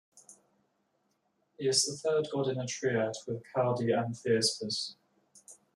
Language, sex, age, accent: English, male, 19-29, England English